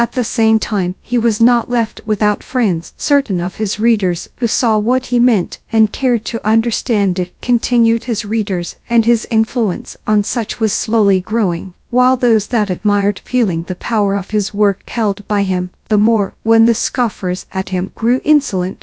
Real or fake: fake